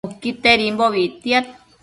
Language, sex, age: Matsés, female, 30-39